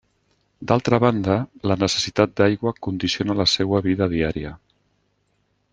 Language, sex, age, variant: Catalan, male, 60-69, Central